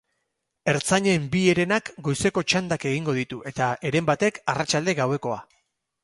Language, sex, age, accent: Basque, male, 40-49, Mendebalekoa (Araba, Bizkaia, Gipuzkoako mendebaleko herri batzuk)